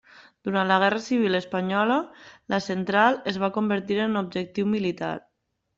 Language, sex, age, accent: Catalan, female, 30-39, valencià